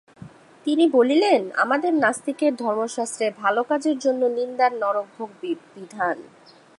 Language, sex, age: Bengali, female, 19-29